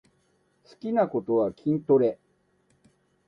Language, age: Japanese, 60-69